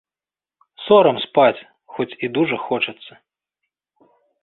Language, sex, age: Belarusian, male, 30-39